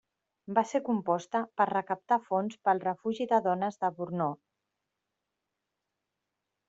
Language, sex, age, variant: Catalan, female, 40-49, Central